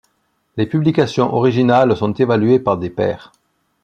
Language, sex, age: French, male, 40-49